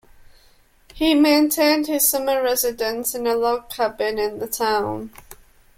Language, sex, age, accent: English, female, 19-29, England English